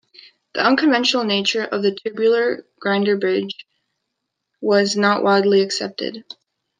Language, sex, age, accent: English, male, 19-29, United States English